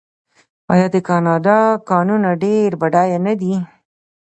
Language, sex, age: Pashto, female, 50-59